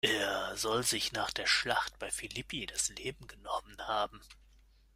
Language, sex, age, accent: German, male, 30-39, Deutschland Deutsch